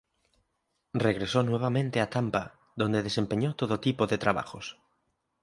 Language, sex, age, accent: Spanish, male, 19-29, España: Norte peninsular (Asturias, Castilla y León, Cantabria, País Vasco, Navarra, Aragón, La Rioja, Guadalajara, Cuenca)